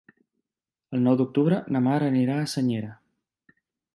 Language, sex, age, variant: Catalan, male, 30-39, Central